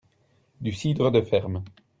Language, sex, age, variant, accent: French, male, 30-39, Français d'Europe, Français de Belgique